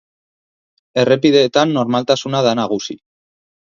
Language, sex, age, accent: Basque, male, 19-29, Erdialdekoa edo Nafarra (Gipuzkoa, Nafarroa)